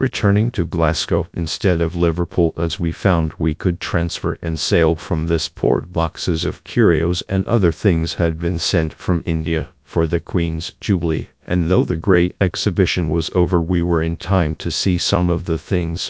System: TTS, GradTTS